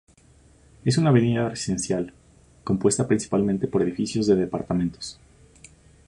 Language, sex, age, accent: Spanish, male, 30-39, México